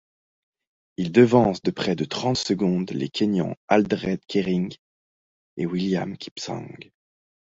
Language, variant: French, Français de métropole